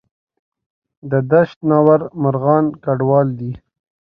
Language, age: Pashto, 19-29